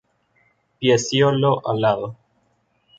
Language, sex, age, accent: Spanish, male, 19-29, Caribe: Cuba, Venezuela, Puerto Rico, República Dominicana, Panamá, Colombia caribeña, México caribeño, Costa del golfo de México